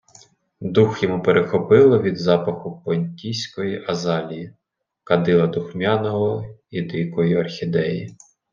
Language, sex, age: Ukrainian, male, 30-39